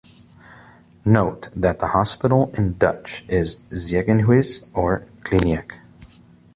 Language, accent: English, United States English